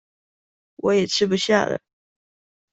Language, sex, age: Chinese, female, under 19